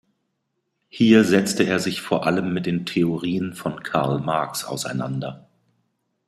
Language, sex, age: German, male, 50-59